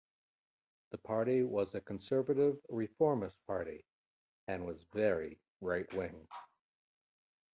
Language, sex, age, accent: English, male, 50-59, United States English